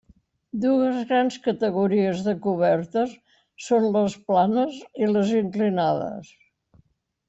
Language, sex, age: Catalan, female, 90+